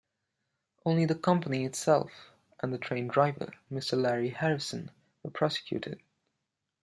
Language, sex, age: English, male, under 19